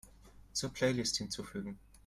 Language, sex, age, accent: German, male, 30-39, Österreichisches Deutsch